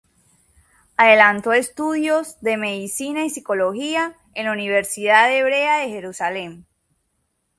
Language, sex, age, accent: Spanish, female, 19-29, América central; Caribe: Cuba, Venezuela, Puerto Rico, República Dominicana, Panamá, Colombia caribeña, México caribeño, Costa del golfo de México